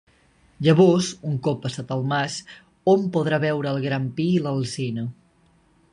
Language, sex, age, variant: Catalan, male, 19-29, Nord-Occidental